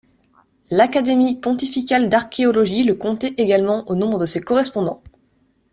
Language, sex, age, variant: French, female, 19-29, Français de métropole